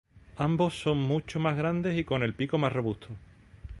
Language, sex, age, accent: Spanish, male, 40-49, España: Sur peninsular (Andalucia, Extremadura, Murcia)